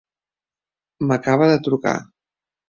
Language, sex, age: Catalan, male, 30-39